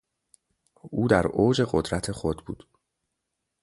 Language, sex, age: Persian, male, 30-39